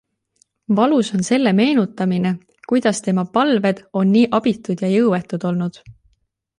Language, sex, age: Estonian, female, 19-29